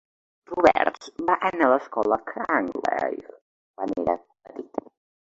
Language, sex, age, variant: Catalan, male, under 19, Central